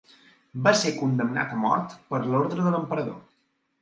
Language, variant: Catalan, Central